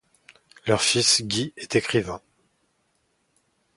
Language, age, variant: French, 40-49, Français de métropole